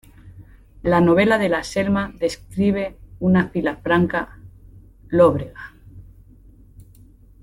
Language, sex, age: Spanish, female, 30-39